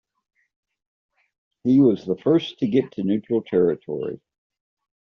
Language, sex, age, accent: English, male, 60-69, United States English